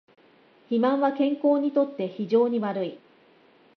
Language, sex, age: Japanese, female, 30-39